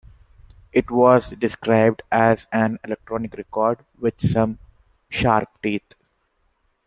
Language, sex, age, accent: English, male, 19-29, India and South Asia (India, Pakistan, Sri Lanka)